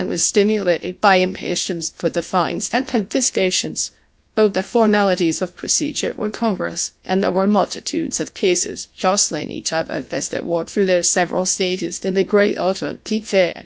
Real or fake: fake